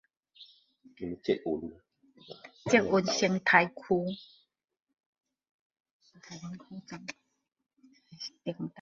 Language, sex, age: Chinese, female, 50-59